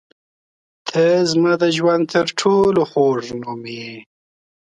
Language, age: Pashto, 19-29